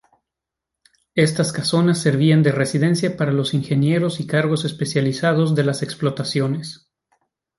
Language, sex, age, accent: Spanish, male, 30-39, México